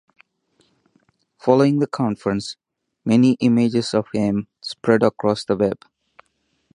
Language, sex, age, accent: English, male, 30-39, India and South Asia (India, Pakistan, Sri Lanka)